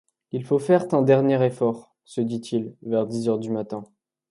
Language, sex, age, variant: French, male, under 19, Français de métropole